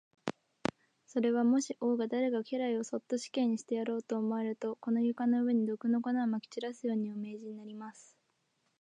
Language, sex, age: Japanese, female, under 19